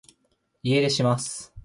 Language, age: Japanese, 19-29